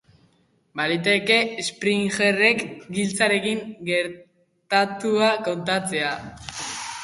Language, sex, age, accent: Basque, female, 90+, Erdialdekoa edo Nafarra (Gipuzkoa, Nafarroa)